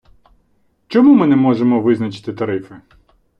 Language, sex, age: Ukrainian, male, 30-39